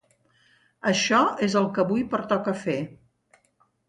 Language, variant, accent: Catalan, Central, central